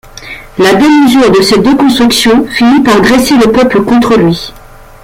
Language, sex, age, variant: French, female, 50-59, Français de métropole